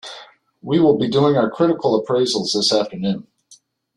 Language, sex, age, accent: English, male, 40-49, United States English